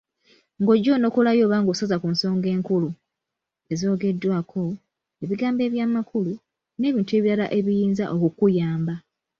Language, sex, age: Ganda, female, 19-29